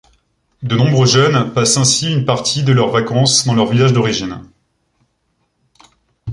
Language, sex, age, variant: French, male, 19-29, Français de métropole